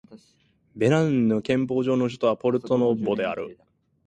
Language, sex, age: Japanese, male, 19-29